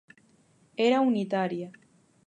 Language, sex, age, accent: Spanish, female, 19-29, España: Islas Canarias